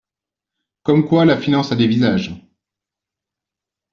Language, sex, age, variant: French, male, 40-49, Français de métropole